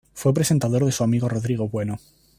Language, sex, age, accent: Spanish, male, 19-29, España: Centro-Sur peninsular (Madrid, Toledo, Castilla-La Mancha)